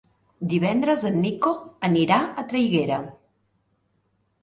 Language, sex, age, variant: Catalan, female, 50-59, Central